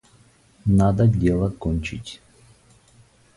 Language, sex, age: Russian, male, 40-49